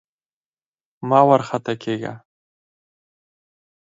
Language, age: Pashto, 30-39